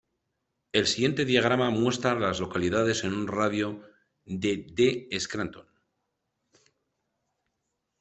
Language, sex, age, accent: Spanish, male, 40-49, España: Centro-Sur peninsular (Madrid, Toledo, Castilla-La Mancha)